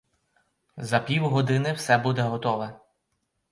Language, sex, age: Ukrainian, male, 30-39